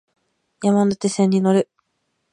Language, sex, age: Japanese, female, 19-29